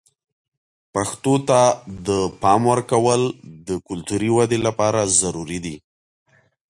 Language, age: Pashto, 30-39